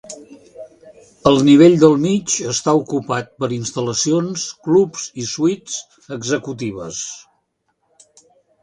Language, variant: Catalan, Central